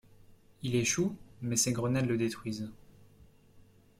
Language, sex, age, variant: French, male, 19-29, Français de métropole